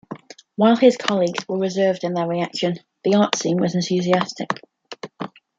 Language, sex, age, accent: English, female, 19-29, England English